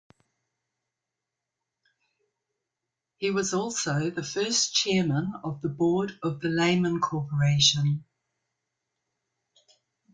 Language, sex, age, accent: English, female, 60-69, New Zealand English